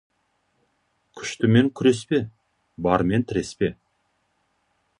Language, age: Kazakh, 40-49